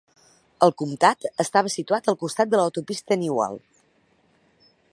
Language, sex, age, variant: Catalan, female, 40-49, Central